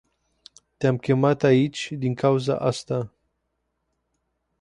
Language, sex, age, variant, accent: Romanian, male, 30-39, Romanian-Romania, Muntenesc